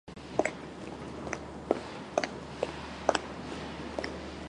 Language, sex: Japanese, female